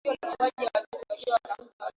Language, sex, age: Swahili, female, 19-29